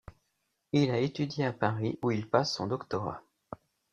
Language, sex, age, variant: French, male, 40-49, Français de métropole